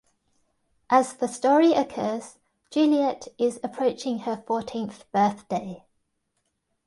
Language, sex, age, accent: English, female, 30-39, Australian English